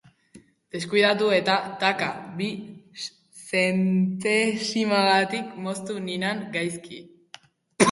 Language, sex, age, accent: Basque, female, 90+, Erdialdekoa edo Nafarra (Gipuzkoa, Nafarroa)